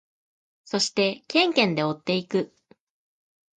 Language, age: Japanese, 19-29